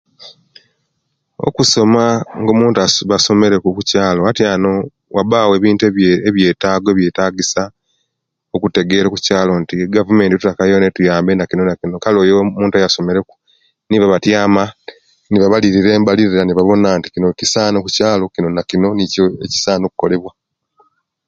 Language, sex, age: Kenyi, male, 50-59